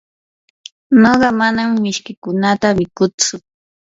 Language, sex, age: Yanahuanca Pasco Quechua, female, 19-29